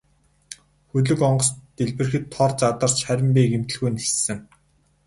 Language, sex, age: Mongolian, male, 19-29